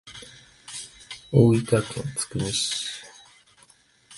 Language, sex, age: Japanese, male, 19-29